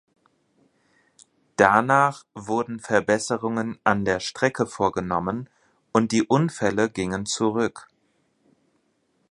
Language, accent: German, Deutschland Deutsch